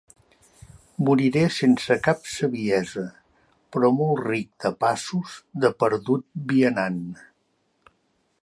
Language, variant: Catalan, Central